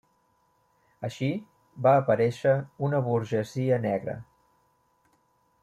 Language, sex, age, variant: Catalan, male, 40-49, Central